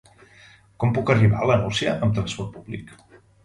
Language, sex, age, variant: Catalan, male, 50-59, Central